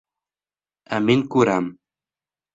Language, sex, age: Bashkir, male, under 19